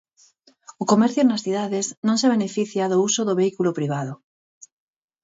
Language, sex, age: Galician, female, 40-49